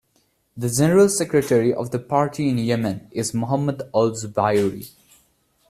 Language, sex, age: English, male, 19-29